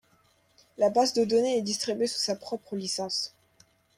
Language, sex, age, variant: French, female, under 19, Français de métropole